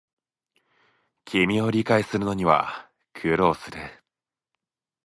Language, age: Japanese, 19-29